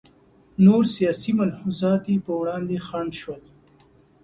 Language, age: Pashto, 19-29